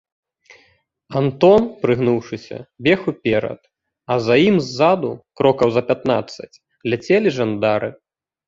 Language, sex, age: Belarusian, male, 30-39